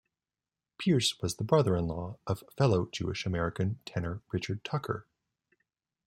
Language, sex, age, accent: English, male, 50-59, United States English